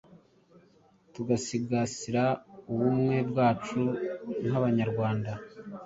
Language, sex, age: Kinyarwanda, male, 40-49